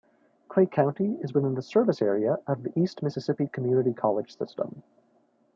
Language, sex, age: English, male, 19-29